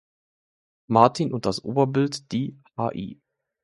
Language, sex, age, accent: German, male, 19-29, Deutschland Deutsch